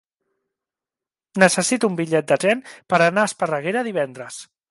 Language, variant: Catalan, Central